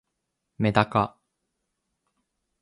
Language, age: Japanese, 19-29